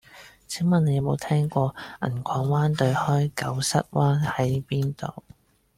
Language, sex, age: Cantonese, male, 19-29